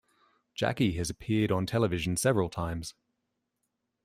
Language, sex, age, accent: English, male, 30-39, Australian English